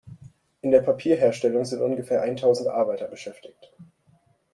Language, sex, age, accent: German, male, 19-29, Deutschland Deutsch